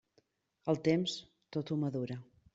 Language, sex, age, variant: Catalan, female, 40-49, Central